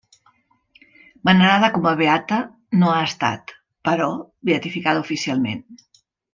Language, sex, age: Catalan, female, 60-69